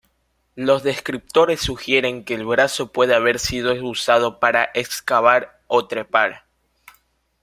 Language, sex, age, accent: Spanish, male, 19-29, América central